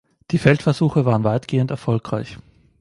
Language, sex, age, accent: German, male, 30-39, Österreichisches Deutsch